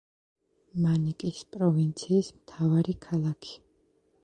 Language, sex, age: Georgian, female, 30-39